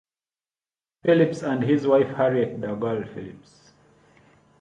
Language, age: English, 30-39